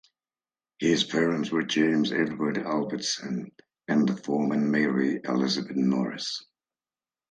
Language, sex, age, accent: English, male, 19-29, England English